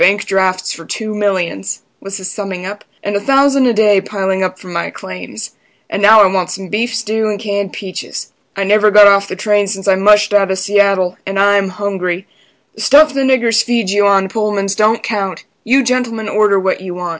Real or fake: real